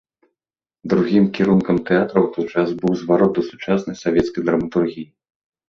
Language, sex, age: Belarusian, male, 30-39